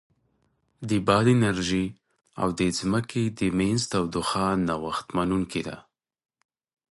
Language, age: Pashto, 19-29